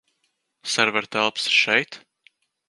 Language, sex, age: Latvian, male, under 19